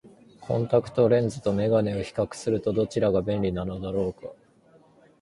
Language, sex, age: Japanese, male, 30-39